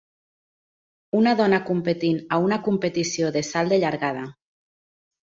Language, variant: Catalan, Central